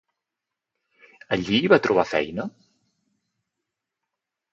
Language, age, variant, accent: Catalan, 30-39, Central, central